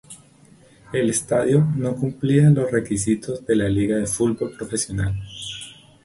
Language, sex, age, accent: Spanish, male, 30-39, Andino-Pacífico: Colombia, Perú, Ecuador, oeste de Bolivia y Venezuela andina